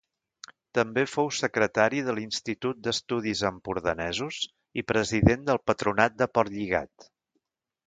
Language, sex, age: Catalan, male, 60-69